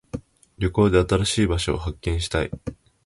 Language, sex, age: Japanese, male, 19-29